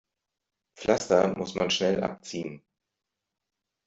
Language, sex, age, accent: German, male, 40-49, Deutschland Deutsch